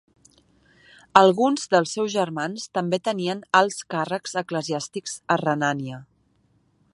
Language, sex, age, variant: Catalan, female, 19-29, Central